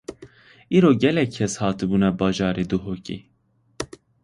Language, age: Kurdish, 19-29